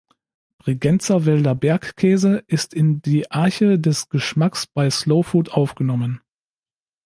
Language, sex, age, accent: German, male, 40-49, Deutschland Deutsch